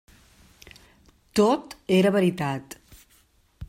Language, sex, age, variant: Catalan, female, 40-49, Central